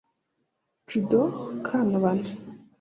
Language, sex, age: Kinyarwanda, female, 19-29